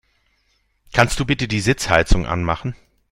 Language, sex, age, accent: German, male, 50-59, Deutschland Deutsch